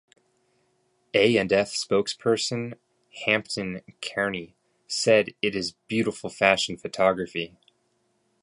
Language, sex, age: English, male, 30-39